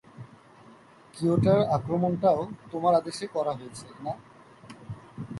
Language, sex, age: Bengali, male, 19-29